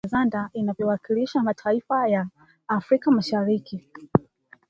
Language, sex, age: Swahili, female, 19-29